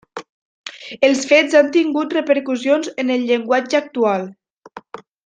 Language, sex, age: Catalan, female, 19-29